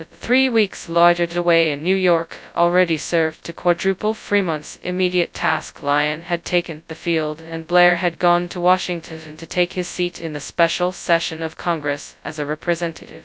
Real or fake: fake